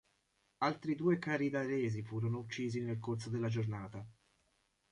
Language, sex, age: Italian, male, 40-49